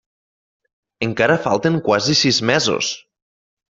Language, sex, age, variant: Catalan, male, 19-29, Nord-Occidental